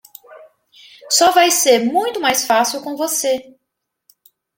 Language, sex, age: Portuguese, female, 50-59